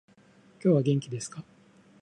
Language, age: Japanese, 40-49